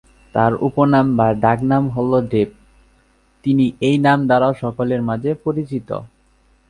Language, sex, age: Bengali, male, under 19